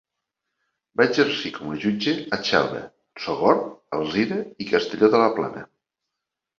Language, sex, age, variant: Catalan, male, 50-59, Septentrional